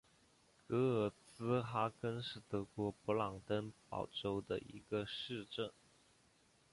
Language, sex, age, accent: Chinese, male, 19-29, 出生地：江西省